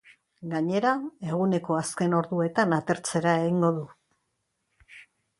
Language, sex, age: Basque, female, 60-69